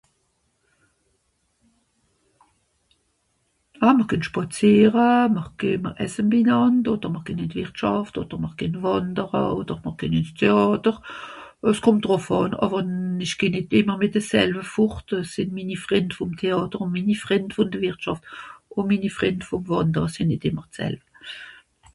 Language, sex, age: Swiss German, female, 60-69